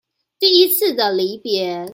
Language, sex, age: Chinese, female, 19-29